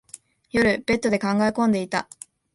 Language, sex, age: Japanese, female, 19-29